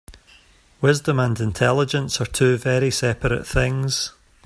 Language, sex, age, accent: English, male, 40-49, Scottish English